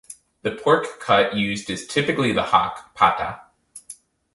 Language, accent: English, United States English